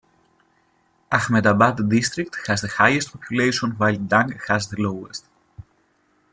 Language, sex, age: English, male, 30-39